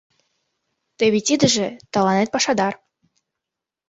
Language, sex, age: Mari, female, under 19